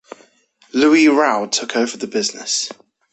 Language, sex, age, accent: English, male, under 19, England English